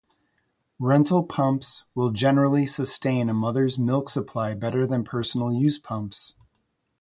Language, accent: English, United States English